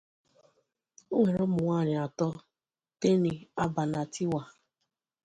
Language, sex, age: Igbo, female, 30-39